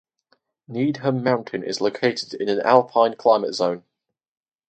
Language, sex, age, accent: English, male, under 19, England English